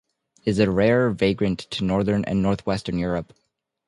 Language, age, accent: English, 19-29, United States English